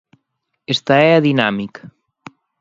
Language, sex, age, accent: Galician, male, 30-39, Normativo (estándar)